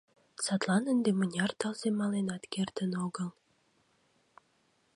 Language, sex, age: Mari, female, 19-29